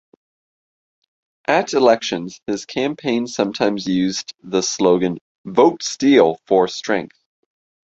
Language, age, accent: English, 30-39, Canadian English